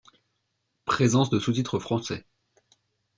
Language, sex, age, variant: French, male, under 19, Français de métropole